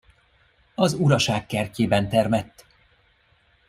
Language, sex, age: Hungarian, male, 30-39